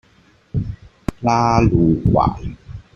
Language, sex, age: Chinese, male, 19-29